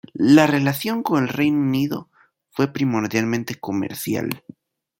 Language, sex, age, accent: Spanish, male, 19-29, América central